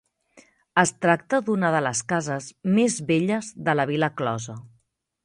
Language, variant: Catalan, Central